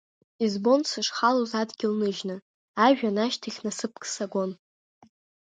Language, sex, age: Abkhazian, female, under 19